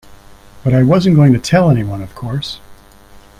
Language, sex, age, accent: English, male, 60-69, Canadian English